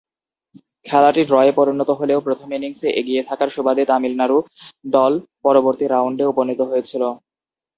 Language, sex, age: Bengali, male, 19-29